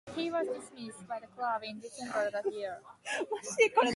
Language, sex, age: English, female, 19-29